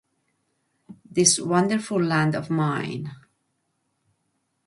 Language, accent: English, United States English